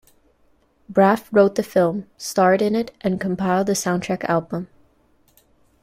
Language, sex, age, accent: English, female, 19-29, United States English